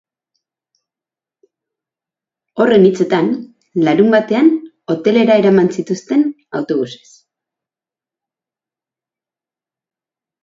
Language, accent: Basque, Mendebalekoa (Araba, Bizkaia, Gipuzkoako mendebaleko herri batzuk)